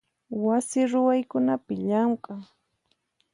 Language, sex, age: Puno Quechua, female, 19-29